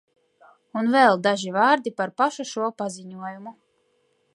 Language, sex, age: Latvian, female, 19-29